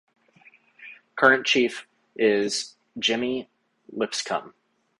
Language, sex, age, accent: English, male, 30-39, United States English